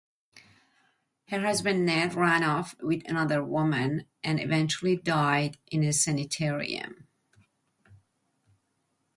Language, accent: English, United States English